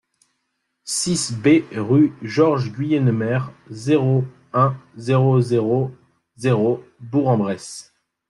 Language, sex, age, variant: French, female, 19-29, Français de métropole